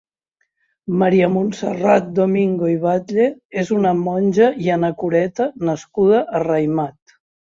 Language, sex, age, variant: Catalan, female, 60-69, Central